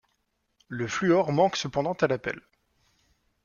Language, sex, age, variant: French, male, 30-39, Français de métropole